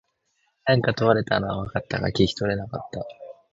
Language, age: Japanese, 19-29